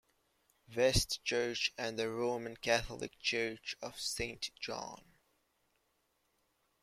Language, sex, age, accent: English, male, 19-29, West Indies and Bermuda (Bahamas, Bermuda, Jamaica, Trinidad)